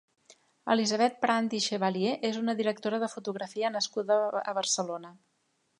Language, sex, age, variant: Catalan, female, 50-59, Central